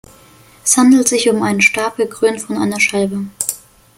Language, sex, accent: German, male, Deutschland Deutsch